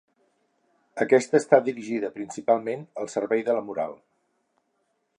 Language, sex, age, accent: Catalan, male, 60-69, Neutre